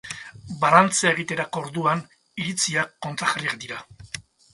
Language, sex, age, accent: Basque, male, 60-69, Mendebalekoa (Araba, Bizkaia, Gipuzkoako mendebaleko herri batzuk)